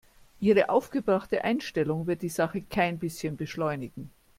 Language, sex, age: German, female, 50-59